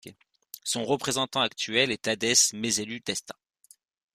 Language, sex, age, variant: French, male, 19-29, Français de métropole